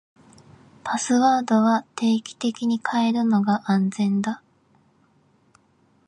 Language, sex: Japanese, female